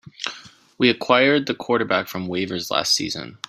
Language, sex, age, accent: English, male, 19-29, United States English